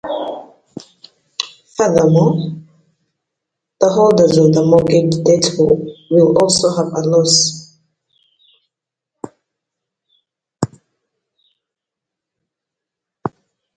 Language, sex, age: English, female, 19-29